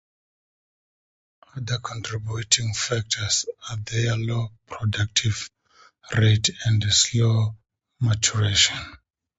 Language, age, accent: English, 40-49, Southern African (South Africa, Zimbabwe, Namibia)